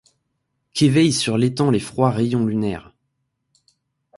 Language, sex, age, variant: French, male, 19-29, Français de métropole